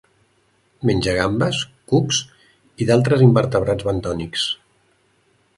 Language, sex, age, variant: Catalan, male, 50-59, Central